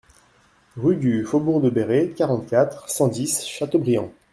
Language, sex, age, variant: French, male, 19-29, Français de métropole